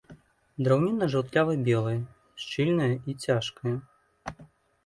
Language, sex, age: Belarusian, male, 30-39